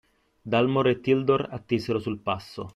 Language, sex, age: Italian, male, 19-29